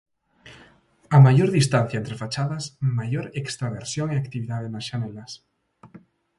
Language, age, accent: Galician, under 19, Normativo (estándar)